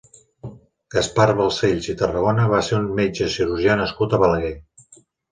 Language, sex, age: Catalan, male, 40-49